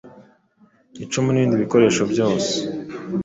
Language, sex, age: Kinyarwanda, male, 19-29